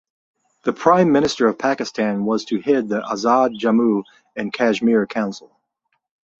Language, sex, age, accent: English, male, 40-49, United States English